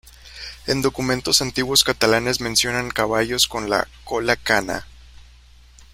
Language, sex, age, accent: Spanish, male, 19-29, México